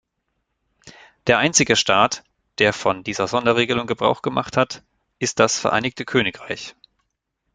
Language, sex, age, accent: German, male, 40-49, Deutschland Deutsch